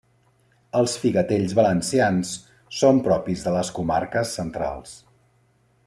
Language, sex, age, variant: Catalan, male, 40-49, Central